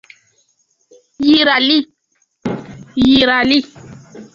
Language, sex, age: Dyula, female, 19-29